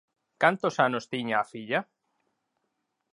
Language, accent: Galician, Normativo (estándar)